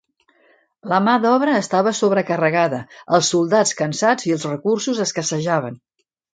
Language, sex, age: Catalan, female, 60-69